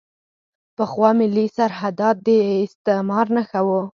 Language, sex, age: Pashto, female, under 19